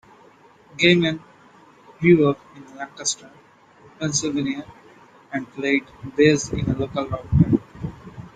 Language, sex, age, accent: English, male, 19-29, India and South Asia (India, Pakistan, Sri Lanka)